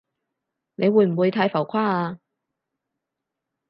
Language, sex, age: Cantonese, female, 30-39